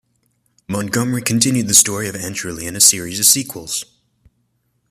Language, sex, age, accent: English, male, 19-29, United States English